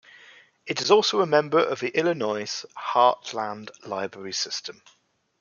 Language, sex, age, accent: English, male, 19-29, England English